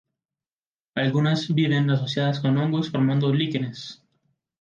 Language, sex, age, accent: Spanish, male, 19-29, América central